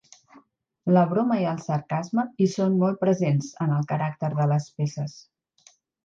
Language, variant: Catalan, Central